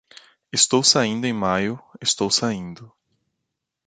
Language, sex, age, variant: Portuguese, male, 30-39, Portuguese (Brasil)